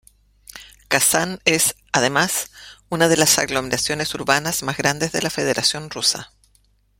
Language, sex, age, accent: Spanish, female, 50-59, Chileno: Chile, Cuyo